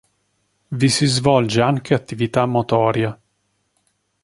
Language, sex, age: Italian, male, 30-39